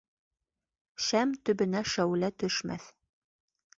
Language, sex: Bashkir, female